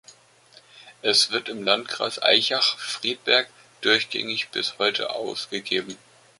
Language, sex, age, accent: German, male, 30-39, Deutschland Deutsch